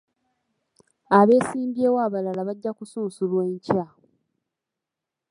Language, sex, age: Ganda, female, 19-29